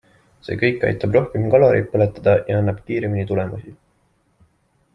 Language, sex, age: Estonian, male, 19-29